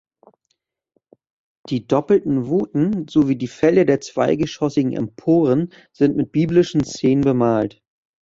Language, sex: German, male